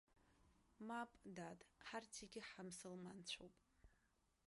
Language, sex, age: Abkhazian, female, 19-29